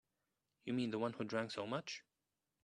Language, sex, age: English, male, 30-39